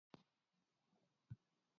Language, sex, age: Welsh, male, 50-59